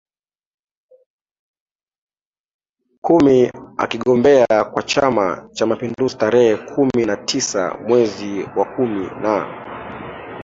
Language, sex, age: Swahili, male, 30-39